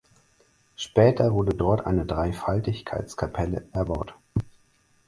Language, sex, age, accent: German, male, 19-29, Deutschland Deutsch